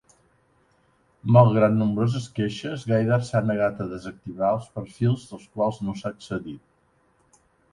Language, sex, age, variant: Catalan, male, 60-69, Central